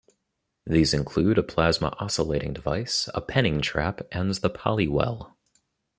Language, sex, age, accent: English, male, 19-29, United States English